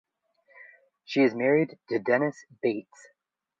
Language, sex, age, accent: English, male, 19-29, United States English